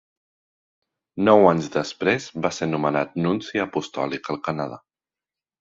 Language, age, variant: Catalan, 19-29, Central